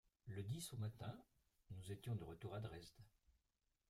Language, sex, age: French, male, 60-69